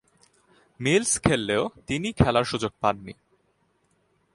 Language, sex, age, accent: Bengali, male, 19-29, প্রমিত